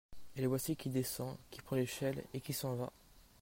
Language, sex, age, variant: French, male, under 19, Français de métropole